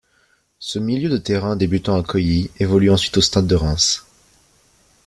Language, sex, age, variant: French, male, 19-29, Français de métropole